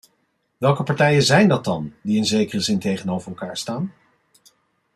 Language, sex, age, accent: Dutch, male, 40-49, Nederlands Nederlands